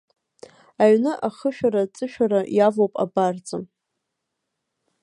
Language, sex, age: Abkhazian, female, 19-29